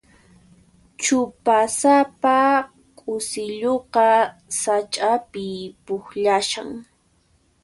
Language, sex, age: Puno Quechua, female, 19-29